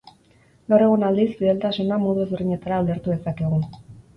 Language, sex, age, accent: Basque, female, 19-29, Mendebalekoa (Araba, Bizkaia, Gipuzkoako mendebaleko herri batzuk)